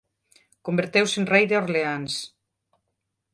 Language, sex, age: Galician, female, 50-59